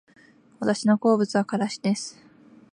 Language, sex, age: Japanese, female, 19-29